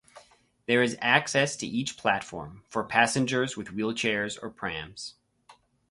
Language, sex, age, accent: English, male, 30-39, United States English